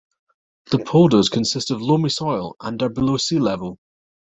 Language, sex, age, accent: English, male, 40-49, Scottish English